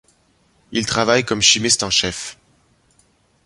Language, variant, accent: French, Français d'Amérique du Nord, Français du Canada